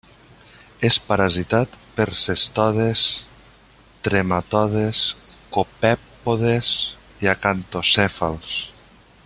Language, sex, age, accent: Catalan, male, 50-59, valencià